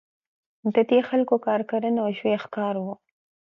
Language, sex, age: Pashto, female, 40-49